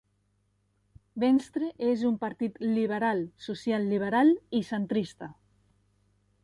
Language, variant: Catalan, Central